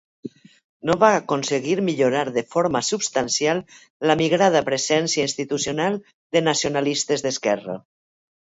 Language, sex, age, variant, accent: Catalan, female, 50-59, Valencià meridional, valencià